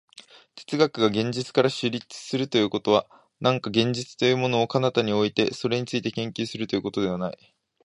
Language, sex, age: Japanese, male, 19-29